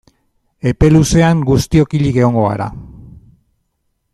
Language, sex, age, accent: Basque, male, 40-49, Mendebalekoa (Araba, Bizkaia, Gipuzkoako mendebaleko herri batzuk)